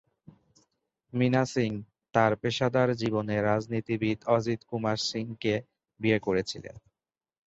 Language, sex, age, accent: Bengali, male, 19-29, Native; শুদ্ধ